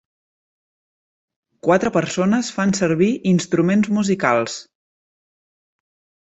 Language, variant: Catalan, Central